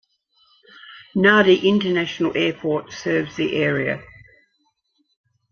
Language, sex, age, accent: English, female, 60-69, Australian English